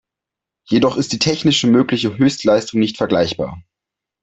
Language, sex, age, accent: German, male, under 19, Deutschland Deutsch